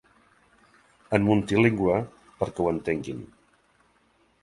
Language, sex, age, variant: Catalan, male, 40-49, Central